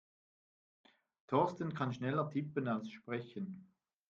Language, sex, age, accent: German, male, 50-59, Schweizerdeutsch